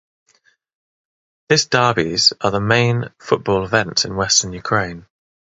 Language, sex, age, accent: English, male, 30-39, England English